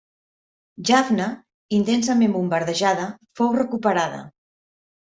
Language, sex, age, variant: Catalan, female, 50-59, Central